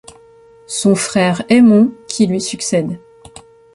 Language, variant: French, Français de métropole